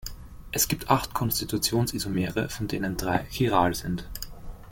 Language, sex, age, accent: German, male, 19-29, Österreichisches Deutsch